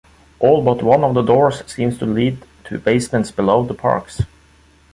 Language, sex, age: English, male, 30-39